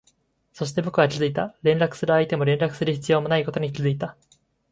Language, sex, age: Japanese, male, 19-29